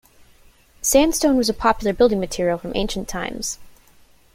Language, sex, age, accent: English, female, 19-29, United States English